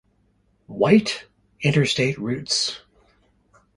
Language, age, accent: English, 60-69, Canadian English